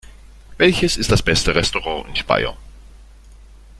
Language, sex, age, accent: German, male, 40-49, Deutschland Deutsch